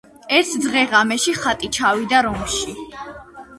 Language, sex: Georgian, female